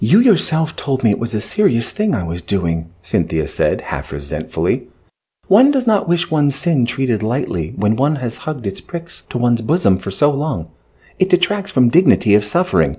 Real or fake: real